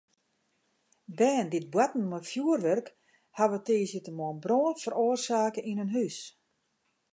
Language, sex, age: Western Frisian, female, 60-69